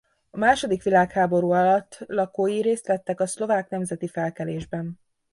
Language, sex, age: Hungarian, female, 19-29